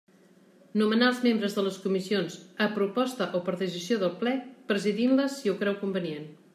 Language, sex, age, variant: Catalan, female, 40-49, Central